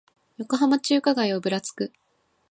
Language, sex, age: Japanese, female, 19-29